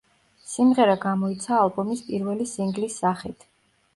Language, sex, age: Georgian, female, 30-39